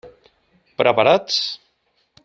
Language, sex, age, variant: Catalan, male, 30-39, Central